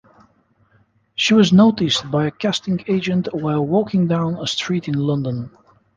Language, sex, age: English, male, 19-29